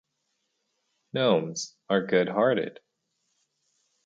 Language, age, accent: English, 30-39, United States English